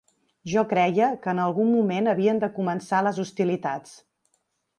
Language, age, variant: Catalan, 40-49, Central